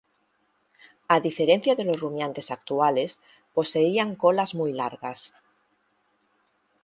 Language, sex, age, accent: Spanish, female, 50-59, España: Centro-Sur peninsular (Madrid, Toledo, Castilla-La Mancha)